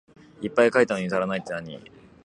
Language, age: Japanese, 19-29